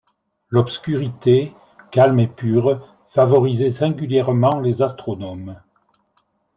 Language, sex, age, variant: French, male, 60-69, Français de métropole